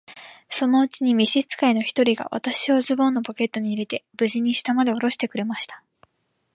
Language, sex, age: Japanese, female, 19-29